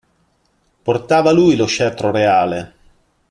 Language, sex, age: Italian, male, 40-49